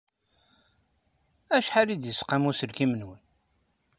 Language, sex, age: Kabyle, male, 60-69